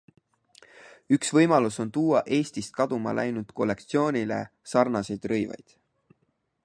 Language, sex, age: Estonian, male, 19-29